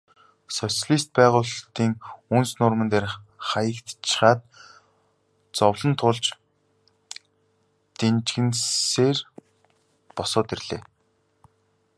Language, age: Mongolian, 19-29